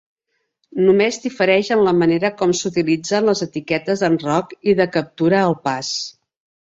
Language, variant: Catalan, Central